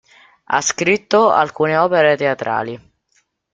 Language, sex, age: Italian, male, under 19